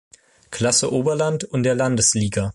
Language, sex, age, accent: German, male, under 19, Deutschland Deutsch